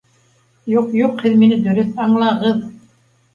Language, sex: Bashkir, female